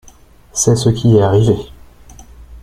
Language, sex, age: French, male, 19-29